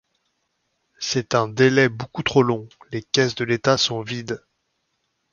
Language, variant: French, Français de métropole